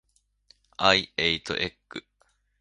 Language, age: Japanese, 19-29